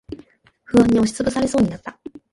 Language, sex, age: Japanese, male, 19-29